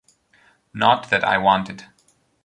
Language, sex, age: English, male, 19-29